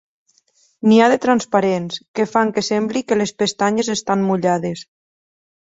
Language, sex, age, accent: Catalan, female, 30-39, valencià